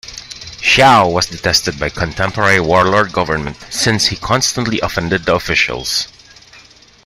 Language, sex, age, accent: English, male, 30-39, Filipino